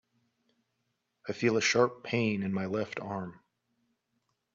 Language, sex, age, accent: English, male, 30-39, United States English